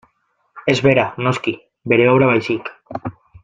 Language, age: Basque, 19-29